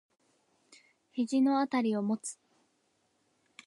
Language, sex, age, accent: Japanese, female, under 19, 標準語